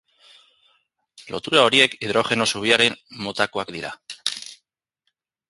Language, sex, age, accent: Basque, male, 30-39, Mendebalekoa (Araba, Bizkaia, Gipuzkoako mendebaleko herri batzuk)